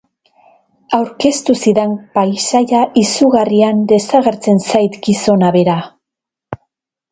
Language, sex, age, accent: Basque, female, 50-59, Mendebalekoa (Araba, Bizkaia, Gipuzkoako mendebaleko herri batzuk)